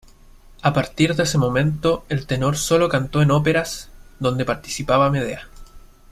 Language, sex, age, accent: Spanish, male, 19-29, Chileno: Chile, Cuyo